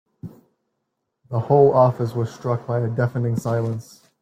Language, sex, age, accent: English, male, 19-29, United States English